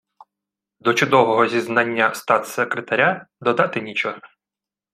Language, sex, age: Ukrainian, male, 30-39